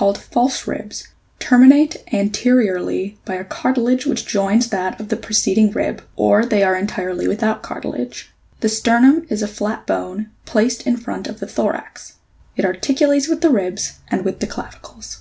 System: none